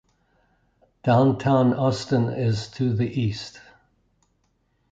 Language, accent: English, Southern African (South Africa, Zimbabwe, Namibia)